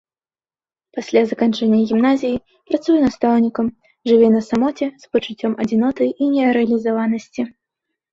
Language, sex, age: Belarusian, female, 19-29